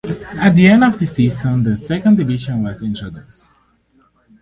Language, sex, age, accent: English, male, 19-29, United States English